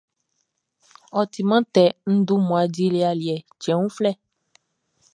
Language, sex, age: Baoulé, female, 19-29